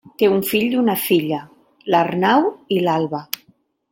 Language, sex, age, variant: Catalan, female, 50-59, Central